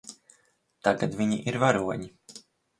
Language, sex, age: Latvian, male, 30-39